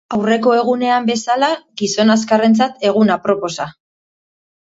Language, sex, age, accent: Basque, female, 40-49, Mendebalekoa (Araba, Bizkaia, Gipuzkoako mendebaleko herri batzuk)